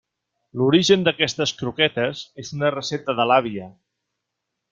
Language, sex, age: Catalan, male, 40-49